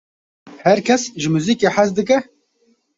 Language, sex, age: Kurdish, male, 19-29